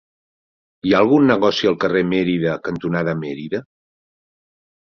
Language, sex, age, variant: Catalan, male, 50-59, Central